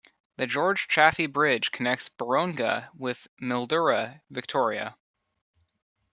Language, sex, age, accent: English, male, under 19, United States English